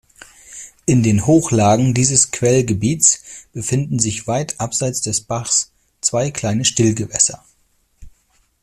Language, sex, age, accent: German, male, 40-49, Deutschland Deutsch